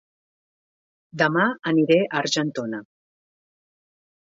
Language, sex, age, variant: Catalan, female, 40-49, Central